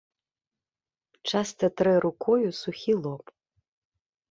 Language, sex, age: Belarusian, female, 30-39